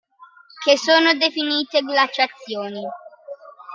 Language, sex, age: Italian, male, 50-59